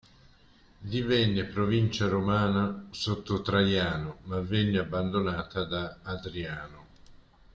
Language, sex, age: Italian, male, 60-69